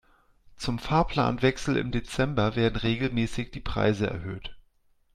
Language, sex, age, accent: German, male, 40-49, Deutschland Deutsch